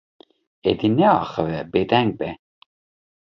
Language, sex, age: Kurdish, male, 40-49